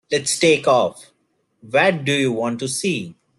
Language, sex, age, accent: English, male, 19-29, India and South Asia (India, Pakistan, Sri Lanka)